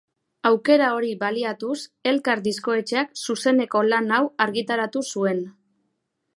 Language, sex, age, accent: Basque, female, 19-29, Mendebalekoa (Araba, Bizkaia, Gipuzkoako mendebaleko herri batzuk)